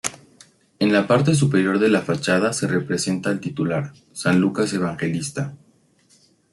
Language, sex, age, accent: Spanish, male, 19-29, México